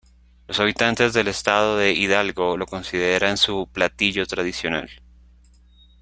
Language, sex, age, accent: Spanish, male, 19-29, Andino-Pacífico: Colombia, Perú, Ecuador, oeste de Bolivia y Venezuela andina